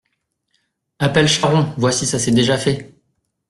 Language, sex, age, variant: French, male, 30-39, Français de métropole